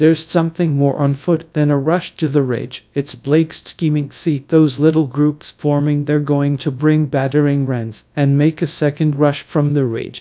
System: TTS, GradTTS